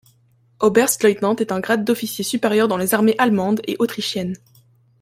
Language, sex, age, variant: French, female, 19-29, Français de métropole